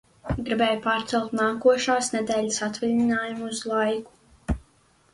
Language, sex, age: Latvian, female, under 19